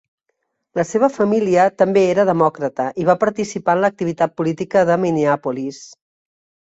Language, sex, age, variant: Catalan, female, 50-59, Central